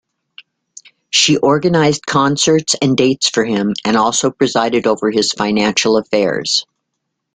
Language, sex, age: English, female, 60-69